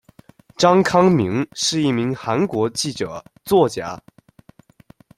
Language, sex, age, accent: Chinese, male, under 19, 出生地：江西省